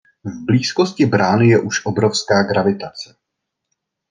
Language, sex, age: Czech, male, 30-39